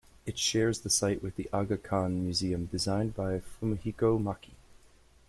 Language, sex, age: English, male, 30-39